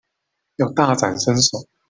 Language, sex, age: Chinese, male, 19-29